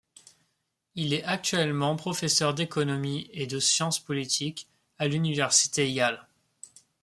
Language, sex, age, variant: French, male, 19-29, Français de métropole